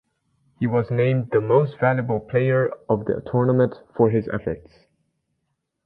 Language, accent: English, United States English